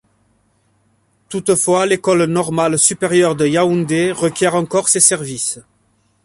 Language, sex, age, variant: French, male, 40-49, Français de métropole